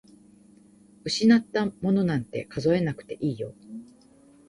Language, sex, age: Japanese, female, 50-59